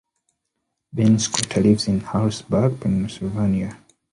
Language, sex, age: English, male, 30-39